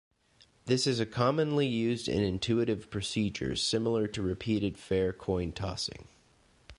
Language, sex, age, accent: English, male, 30-39, United States English